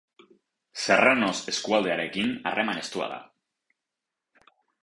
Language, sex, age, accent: Basque, male, 30-39, Mendebalekoa (Araba, Bizkaia, Gipuzkoako mendebaleko herri batzuk)